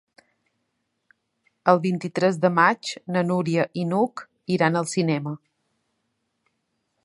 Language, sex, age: Catalan, female, 40-49